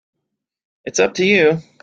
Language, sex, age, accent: English, male, 19-29, United States English